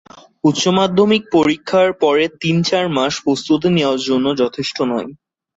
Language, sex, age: Bengali, male, 19-29